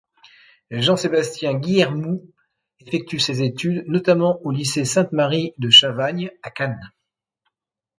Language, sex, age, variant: French, male, 50-59, Français de métropole